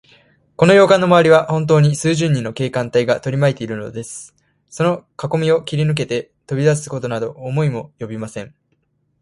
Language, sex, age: Japanese, male, 19-29